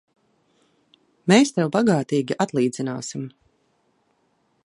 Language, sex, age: Latvian, female, 30-39